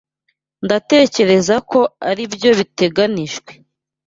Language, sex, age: Kinyarwanda, female, 19-29